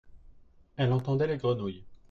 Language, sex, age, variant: French, male, 30-39, Français de métropole